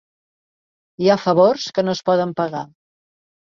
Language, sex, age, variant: Catalan, female, 60-69, Central